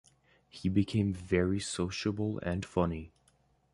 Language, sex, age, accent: English, male, under 19, United States English